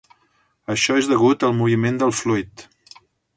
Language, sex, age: Catalan, male, 50-59